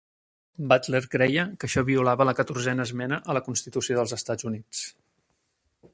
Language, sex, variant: Catalan, male, Central